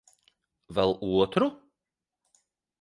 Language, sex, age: Latvian, male, 30-39